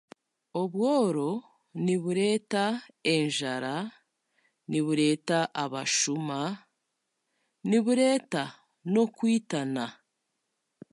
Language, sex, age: Chiga, female, 30-39